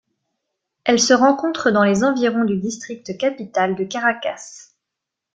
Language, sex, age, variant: French, female, 19-29, Français de métropole